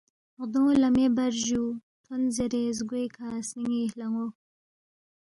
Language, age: Balti, 19-29